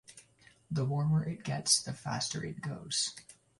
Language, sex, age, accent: English, male, 19-29, United States English